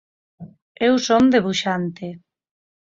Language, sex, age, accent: Galician, female, 30-39, Normativo (estándar)